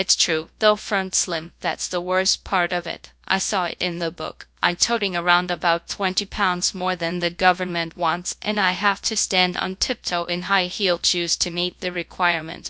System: TTS, GradTTS